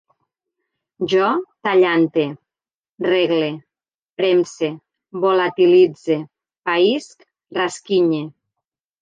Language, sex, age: Catalan, female, 50-59